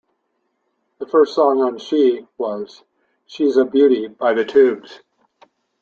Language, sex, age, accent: English, male, 70-79, Canadian English